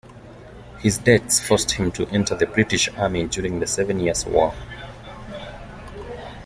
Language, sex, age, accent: English, male, 19-29, United States English